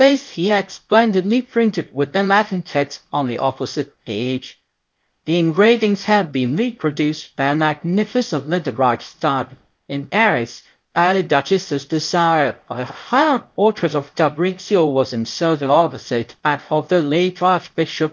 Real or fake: fake